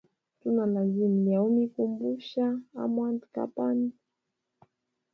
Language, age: Hemba, 30-39